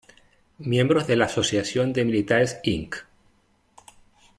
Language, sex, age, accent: Spanish, male, 40-49, España: Islas Canarias